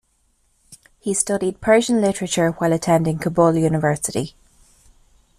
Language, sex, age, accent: English, female, 30-39, Irish English